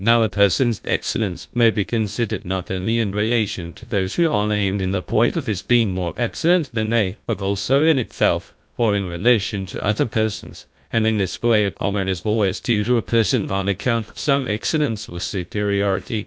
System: TTS, GlowTTS